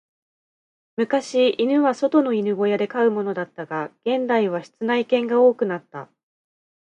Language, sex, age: Japanese, female, 30-39